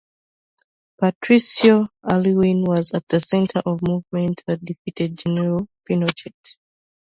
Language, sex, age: English, female, 19-29